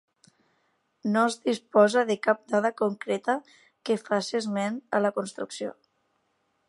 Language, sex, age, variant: Catalan, female, 19-29, Tortosí